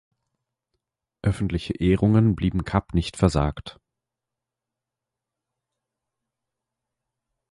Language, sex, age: German, male, 19-29